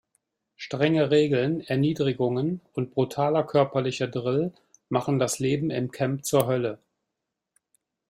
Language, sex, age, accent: German, male, 50-59, Deutschland Deutsch